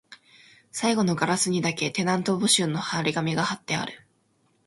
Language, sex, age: Japanese, female, under 19